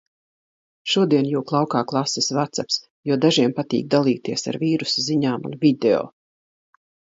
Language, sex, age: Latvian, female, 60-69